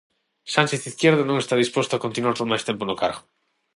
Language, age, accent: Galician, 30-39, Central (gheada); Normativo (estándar); Neofalante